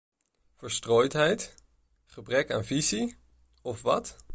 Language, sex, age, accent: Dutch, male, 19-29, Nederlands Nederlands